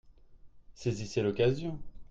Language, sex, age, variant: French, male, 30-39, Français de métropole